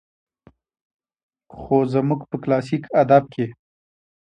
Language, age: Pashto, 19-29